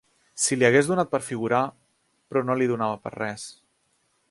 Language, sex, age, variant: Catalan, male, 30-39, Central